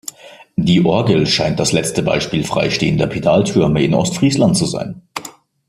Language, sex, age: German, male, 19-29